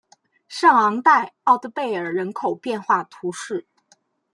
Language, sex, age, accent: Chinese, female, 19-29, 出生地：河北省